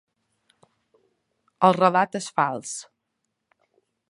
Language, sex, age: Catalan, female, 40-49